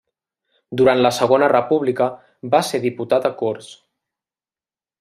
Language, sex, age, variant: Catalan, male, 19-29, Central